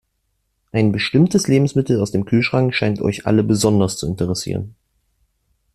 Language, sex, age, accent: German, male, 19-29, Deutschland Deutsch